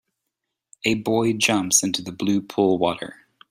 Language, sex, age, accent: English, male, 30-39, United States English